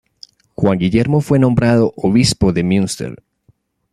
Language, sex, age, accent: Spanish, male, 30-39, Andino-Pacífico: Colombia, Perú, Ecuador, oeste de Bolivia y Venezuela andina